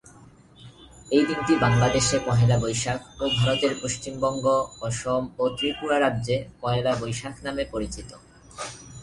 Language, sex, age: Bengali, male, 19-29